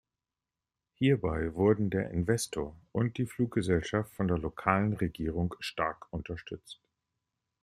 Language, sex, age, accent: German, male, 50-59, Deutschland Deutsch